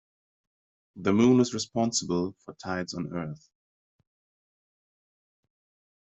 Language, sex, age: English, male, 30-39